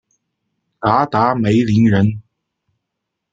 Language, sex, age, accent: Chinese, male, 19-29, 出生地：四川省